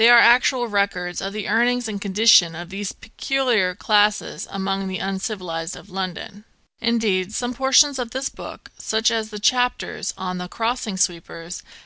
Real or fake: real